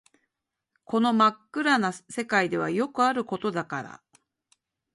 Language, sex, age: Japanese, female, 50-59